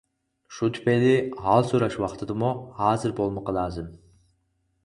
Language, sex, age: Uyghur, male, 19-29